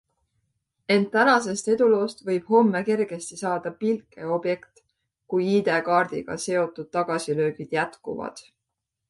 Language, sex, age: Estonian, female, 30-39